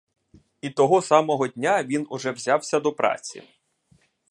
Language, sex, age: Ukrainian, male, 30-39